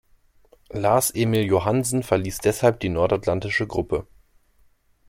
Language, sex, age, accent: German, male, 19-29, Deutschland Deutsch